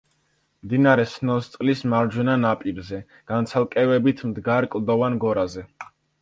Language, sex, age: Georgian, male, under 19